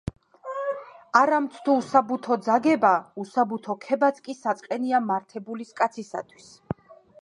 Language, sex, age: Georgian, female, 30-39